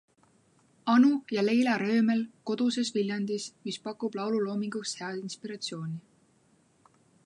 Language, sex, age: Estonian, female, 19-29